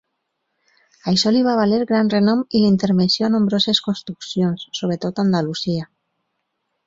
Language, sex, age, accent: Catalan, female, 40-49, valencià